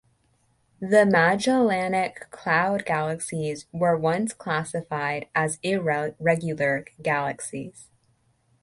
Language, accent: English, United States English